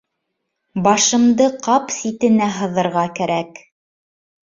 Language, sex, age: Bashkir, female, 19-29